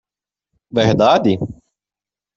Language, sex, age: Portuguese, male, under 19